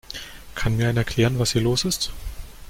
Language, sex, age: German, male, 19-29